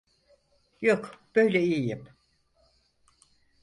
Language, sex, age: Turkish, female, 80-89